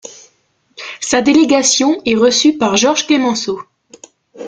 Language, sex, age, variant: French, female, 19-29, Français de métropole